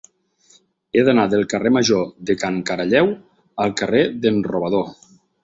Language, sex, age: Catalan, male, 40-49